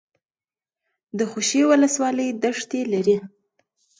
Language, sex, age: Pashto, female, 19-29